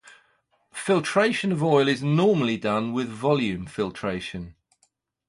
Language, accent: English, England English